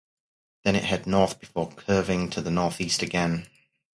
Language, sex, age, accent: English, male, 30-39, England English